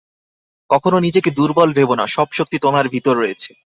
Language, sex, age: Bengali, male, 19-29